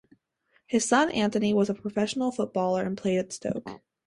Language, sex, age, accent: English, female, under 19, United States English